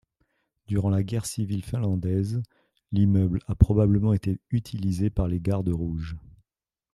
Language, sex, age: French, male, 40-49